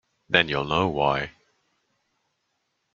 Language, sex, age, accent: English, male, 30-39, England English